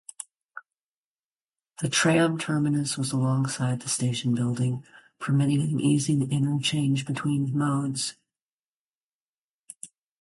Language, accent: English, United States English